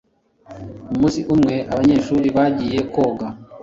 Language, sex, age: Kinyarwanda, male, 30-39